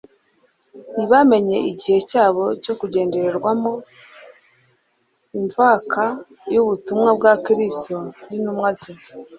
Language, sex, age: Kinyarwanda, female, 30-39